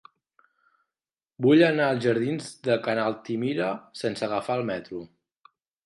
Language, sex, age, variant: Catalan, male, 40-49, Central